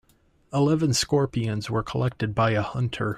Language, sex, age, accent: English, male, 19-29, United States English